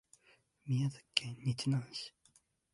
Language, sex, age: Japanese, male, 19-29